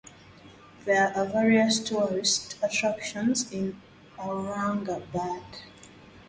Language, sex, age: English, female, 19-29